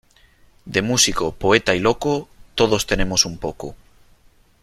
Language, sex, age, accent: Spanish, male, 30-39, España: Norte peninsular (Asturias, Castilla y León, Cantabria, País Vasco, Navarra, Aragón, La Rioja, Guadalajara, Cuenca)